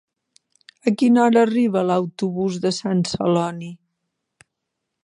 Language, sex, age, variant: Catalan, female, 50-59, Central